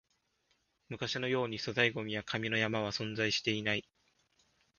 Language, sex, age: Japanese, male, 19-29